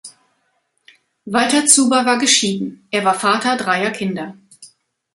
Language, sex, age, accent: German, female, 50-59, Deutschland Deutsch